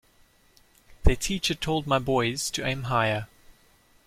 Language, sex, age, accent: English, male, 19-29, Southern African (South Africa, Zimbabwe, Namibia)